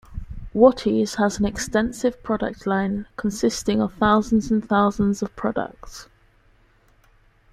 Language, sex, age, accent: English, female, 19-29, England English